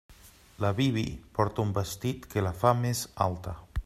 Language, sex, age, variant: Catalan, male, 40-49, Central